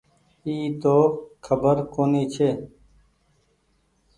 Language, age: Goaria, 19-29